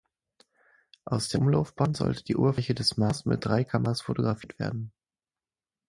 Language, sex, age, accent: German, male, 19-29, Deutschland Deutsch